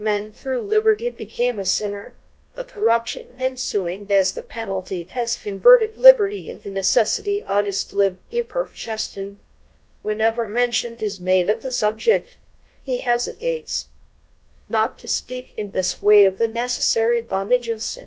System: TTS, GlowTTS